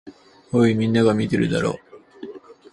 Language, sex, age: Japanese, male, 19-29